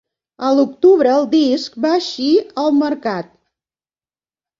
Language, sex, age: Catalan, female, 50-59